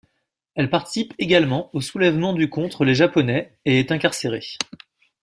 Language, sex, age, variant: French, male, 30-39, Français de métropole